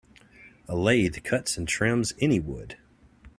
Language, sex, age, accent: English, male, 30-39, United States English